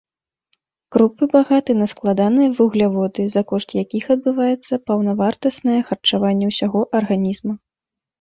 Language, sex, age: Belarusian, female, 19-29